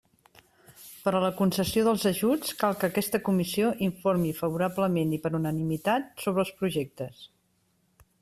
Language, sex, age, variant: Catalan, female, 50-59, Central